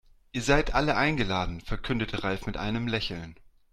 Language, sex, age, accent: German, male, 40-49, Deutschland Deutsch